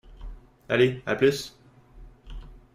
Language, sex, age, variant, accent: French, male, 19-29, Français d'Amérique du Nord, Français du Canada